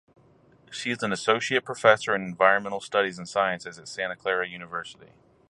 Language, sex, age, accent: English, male, 40-49, United States English